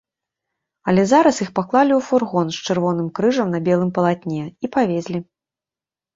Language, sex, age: Belarusian, female, 40-49